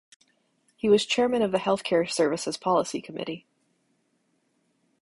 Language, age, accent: English, 30-39, United States English